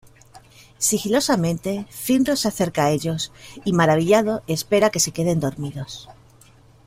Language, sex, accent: Spanish, female, España: Sur peninsular (Andalucia, Extremadura, Murcia)